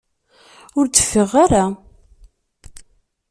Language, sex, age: Kabyle, female, 30-39